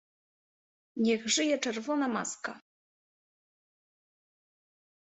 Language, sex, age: Polish, female, 30-39